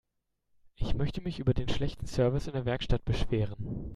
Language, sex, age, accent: German, male, 19-29, Deutschland Deutsch